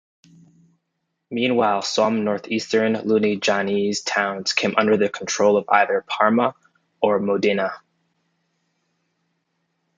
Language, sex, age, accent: English, male, 19-29, United States English